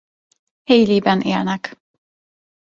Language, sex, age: Hungarian, female, 19-29